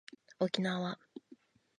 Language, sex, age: Japanese, female, 19-29